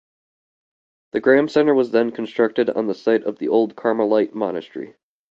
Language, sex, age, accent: English, male, 19-29, United States English